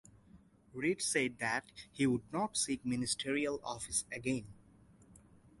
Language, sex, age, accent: English, male, 19-29, United States English